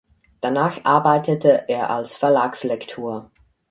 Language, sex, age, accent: German, male, under 19, Schweizerdeutsch